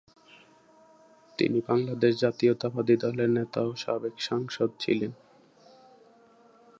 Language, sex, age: Bengali, male, 19-29